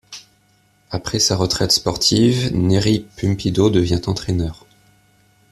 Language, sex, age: French, male, 19-29